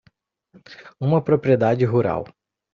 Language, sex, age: Portuguese, male, 19-29